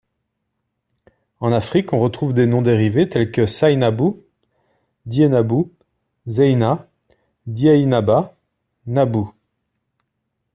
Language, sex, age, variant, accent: French, male, 40-49, Français d'Europe, Français de Suisse